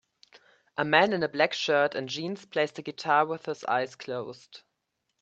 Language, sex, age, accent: English, male, 19-29, United States English